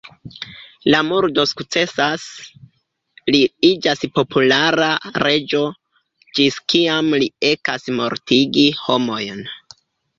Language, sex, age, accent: Esperanto, male, 19-29, Internacia